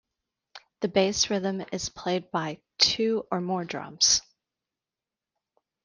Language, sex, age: English, female, 40-49